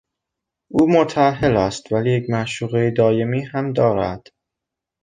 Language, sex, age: Persian, male, under 19